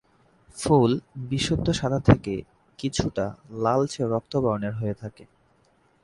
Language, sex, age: Bengali, male, 19-29